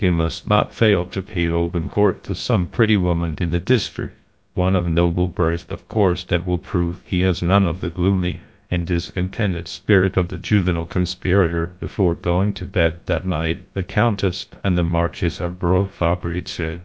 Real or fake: fake